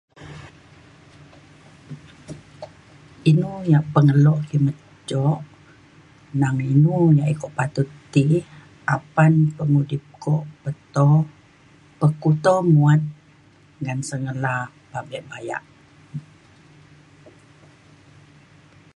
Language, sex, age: Mainstream Kenyah, female, 60-69